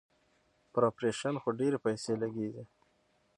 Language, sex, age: Pashto, male, 19-29